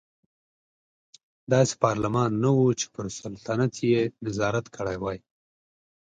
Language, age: Pashto, 30-39